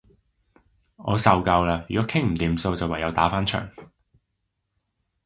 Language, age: Cantonese, 30-39